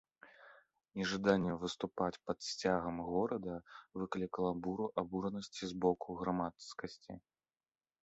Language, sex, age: Belarusian, male, 30-39